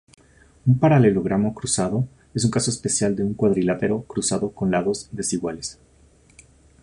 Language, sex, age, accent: Spanish, male, 30-39, México